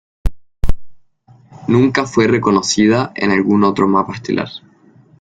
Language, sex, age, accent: Spanish, male, 19-29, Chileno: Chile, Cuyo